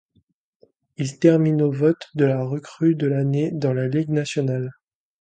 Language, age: French, 19-29